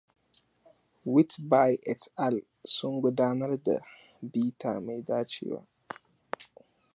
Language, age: Hausa, 19-29